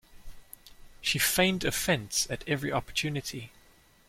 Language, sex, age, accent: English, male, 19-29, Southern African (South Africa, Zimbabwe, Namibia)